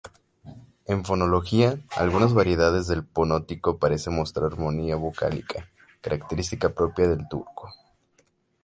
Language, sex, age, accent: Spanish, male, 19-29, México